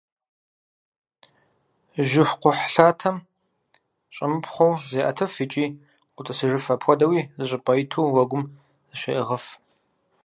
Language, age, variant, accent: Kabardian, 19-29, Адыгэбзэ (Къэбэрдей, Кирил, псоми зэдай), Джылэхъстэней (Gilahsteney)